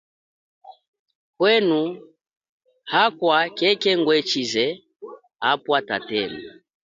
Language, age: Chokwe, 30-39